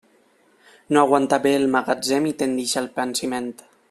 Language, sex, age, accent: Catalan, male, 19-29, valencià